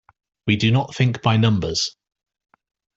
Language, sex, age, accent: English, male, 40-49, England English